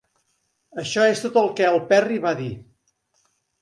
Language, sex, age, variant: Catalan, male, 60-69, Central